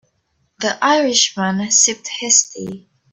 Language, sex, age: English, female, under 19